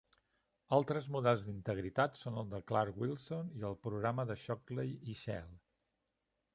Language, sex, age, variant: Catalan, male, 50-59, Central